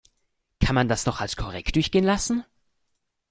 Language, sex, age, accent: German, male, under 19, Österreichisches Deutsch